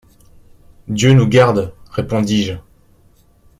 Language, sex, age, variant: French, male, 19-29, Français de métropole